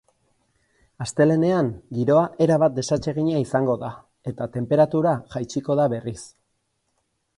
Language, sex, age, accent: Basque, male, 40-49, Erdialdekoa edo Nafarra (Gipuzkoa, Nafarroa)